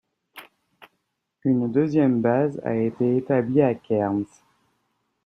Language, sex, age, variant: French, male, 19-29, Français de métropole